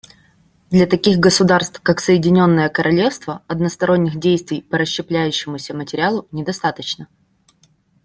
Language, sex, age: Russian, female, 19-29